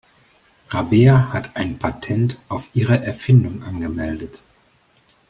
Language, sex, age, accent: German, male, 40-49, Deutschland Deutsch